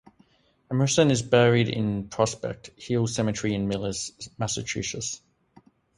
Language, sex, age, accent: English, male, 30-39, Australian English